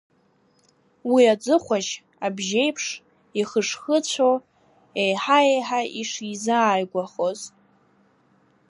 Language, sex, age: Abkhazian, female, under 19